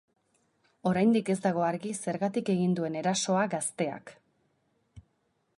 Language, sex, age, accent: Basque, female, 30-39, Erdialdekoa edo Nafarra (Gipuzkoa, Nafarroa)